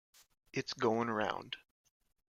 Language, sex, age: English, male, under 19